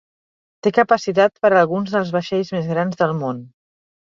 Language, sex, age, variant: Catalan, female, 40-49, Central